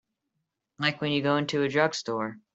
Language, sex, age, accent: English, male, under 19, United States English